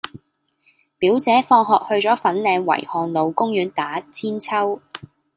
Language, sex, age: Cantonese, female, 19-29